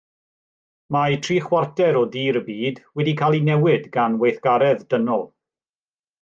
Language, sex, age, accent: Welsh, male, 40-49, Y Deyrnas Unedig Cymraeg